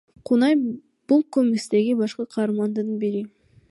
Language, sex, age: Kyrgyz, female, under 19